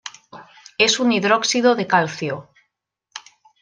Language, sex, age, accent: Spanish, female, 30-39, España: Norte peninsular (Asturias, Castilla y León, Cantabria, País Vasco, Navarra, Aragón, La Rioja, Guadalajara, Cuenca)